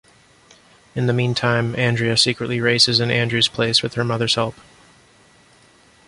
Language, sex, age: English, male, 19-29